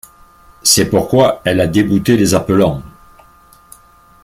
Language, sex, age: French, male, 70-79